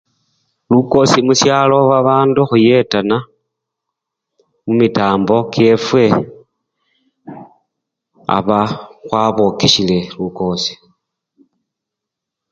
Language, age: Luyia, 50-59